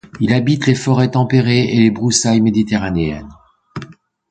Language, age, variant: French, 50-59, Français de métropole